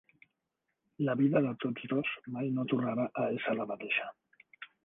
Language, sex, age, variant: Catalan, male, 50-59, Central